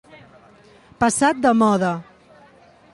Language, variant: Catalan, Central